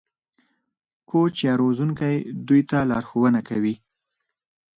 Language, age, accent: Pashto, 30-39, پکتیا ولایت، احمدزی